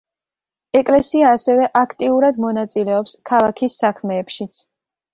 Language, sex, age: Georgian, female, 19-29